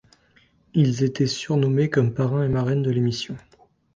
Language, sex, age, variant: French, male, 30-39, Français de métropole